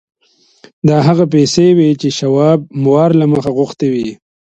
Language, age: Pashto, 30-39